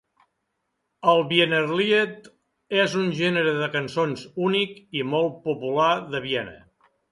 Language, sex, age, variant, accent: Catalan, male, 60-69, Central, central